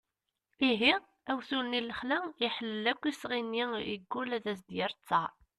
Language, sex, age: Kabyle, female, 19-29